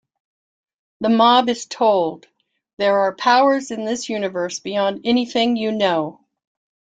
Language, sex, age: English, female, 60-69